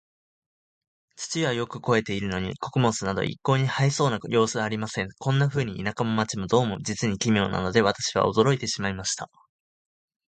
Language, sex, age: Japanese, male, 19-29